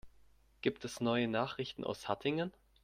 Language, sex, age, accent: German, male, under 19, Deutschland Deutsch